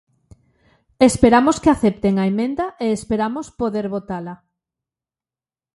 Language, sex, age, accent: Galician, female, 40-49, Normativo (estándar)